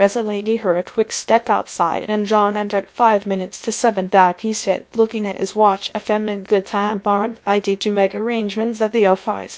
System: TTS, GlowTTS